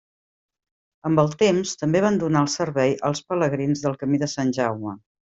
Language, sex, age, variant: Catalan, female, 50-59, Central